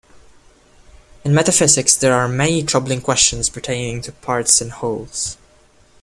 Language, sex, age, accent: English, male, 19-29, Filipino